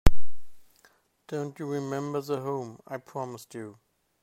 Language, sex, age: English, male, 40-49